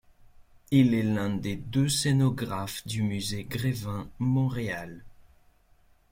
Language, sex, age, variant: French, male, 30-39, Français de métropole